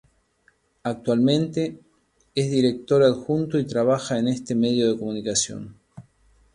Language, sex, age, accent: Spanish, male, 40-49, Rioplatense: Argentina, Uruguay, este de Bolivia, Paraguay